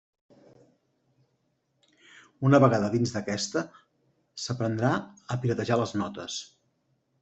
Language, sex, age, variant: Catalan, male, 50-59, Central